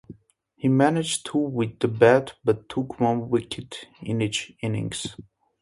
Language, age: English, 19-29